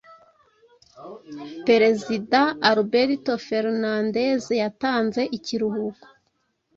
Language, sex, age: Kinyarwanda, female, 19-29